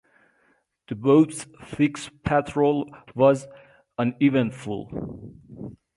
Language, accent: English, United States English